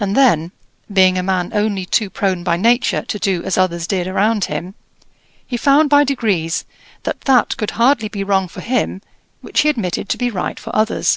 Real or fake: real